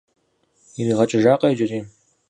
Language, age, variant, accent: Kabardian, 19-29, Адыгэбзэ (Къэбэрдей, Кирил, псоми зэдай), Джылэхъстэней (Gilahsteney)